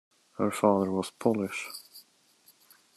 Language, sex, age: English, male, 30-39